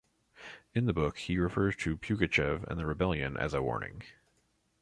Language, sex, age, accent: English, male, 30-39, United States English